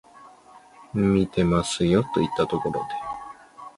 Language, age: Chinese, 19-29